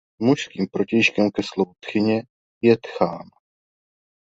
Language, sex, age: Czech, male, 30-39